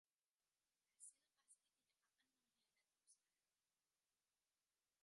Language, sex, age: Indonesian, female, 19-29